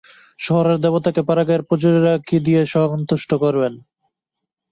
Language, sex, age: Bengali, male, 19-29